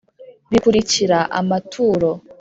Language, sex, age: Kinyarwanda, female, 19-29